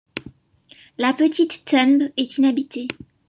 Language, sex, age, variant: French, female, under 19, Français de métropole